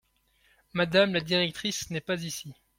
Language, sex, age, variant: French, male, 19-29, Français de métropole